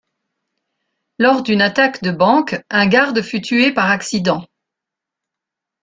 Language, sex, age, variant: French, female, 60-69, Français de métropole